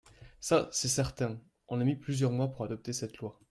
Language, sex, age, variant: French, male, 19-29, Français de métropole